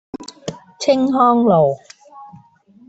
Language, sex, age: Cantonese, female, 70-79